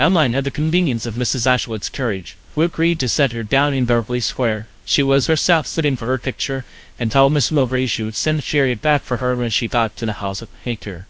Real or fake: fake